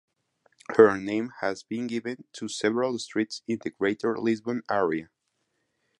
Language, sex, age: English, male, 19-29